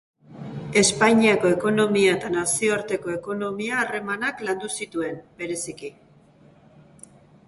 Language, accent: Basque, Mendebalekoa (Araba, Bizkaia, Gipuzkoako mendebaleko herri batzuk)